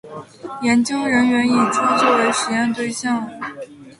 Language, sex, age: Chinese, female, 19-29